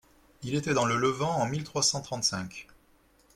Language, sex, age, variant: French, male, 30-39, Français de métropole